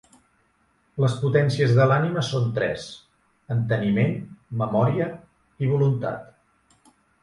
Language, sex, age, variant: Catalan, male, 40-49, Central